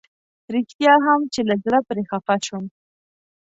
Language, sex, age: Pashto, female, 19-29